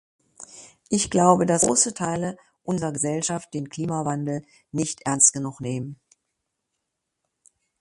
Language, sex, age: German, female, 60-69